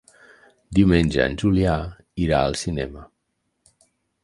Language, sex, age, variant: Catalan, male, 40-49, Central